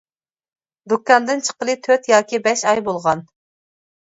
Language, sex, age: Uyghur, female, 30-39